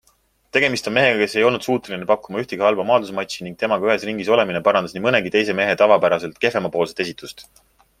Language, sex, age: Estonian, male, 30-39